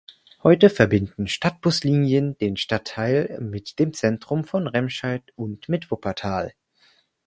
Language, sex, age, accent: German, male, 19-29, Deutschland Deutsch